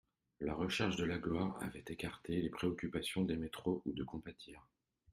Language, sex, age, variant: French, male, 40-49, Français de métropole